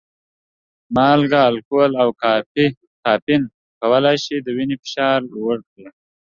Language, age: Pashto, 19-29